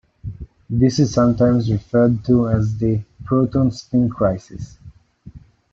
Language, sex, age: English, male, 19-29